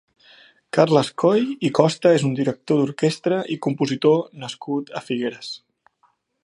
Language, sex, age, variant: Catalan, male, 30-39, Central